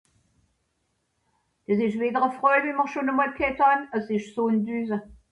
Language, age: French, 70-79